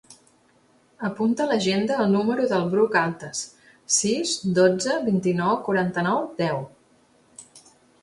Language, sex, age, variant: Catalan, female, 40-49, Central